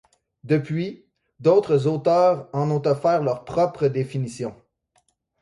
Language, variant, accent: French, Français d'Amérique du Nord, Français du Canada